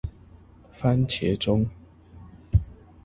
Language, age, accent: Chinese, 30-39, 出生地：臺中市